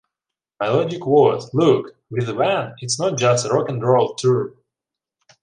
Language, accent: English, United States English